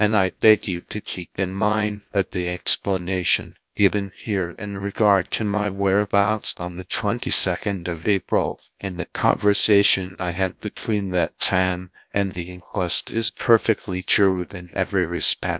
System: TTS, GlowTTS